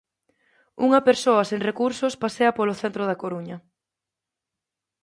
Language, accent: Galician, Normativo (estándar)